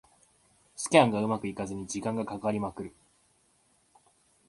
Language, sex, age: Japanese, male, 19-29